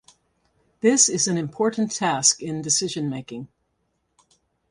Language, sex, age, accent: English, female, 60-69, United States English